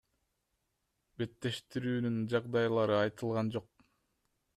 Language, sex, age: Kyrgyz, male, 19-29